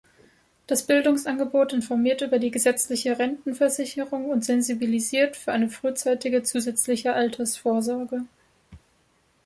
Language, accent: German, Deutschland Deutsch